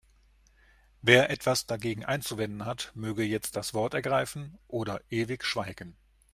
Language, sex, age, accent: German, male, 40-49, Deutschland Deutsch